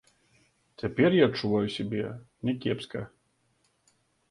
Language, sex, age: Belarusian, male, 30-39